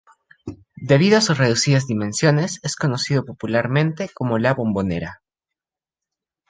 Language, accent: Spanish, Andino-Pacífico: Colombia, Perú, Ecuador, oeste de Bolivia y Venezuela andina